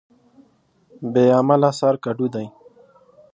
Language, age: Pashto, 19-29